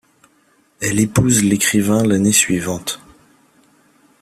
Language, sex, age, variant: French, male, 19-29, Français de métropole